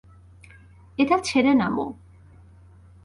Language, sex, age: Bengali, female, 19-29